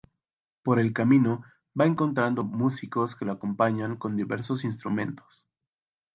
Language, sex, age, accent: Spanish, male, 19-29, México